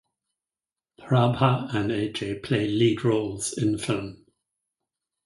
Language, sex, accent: English, male, Irish English